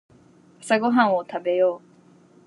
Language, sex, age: Japanese, female, 19-29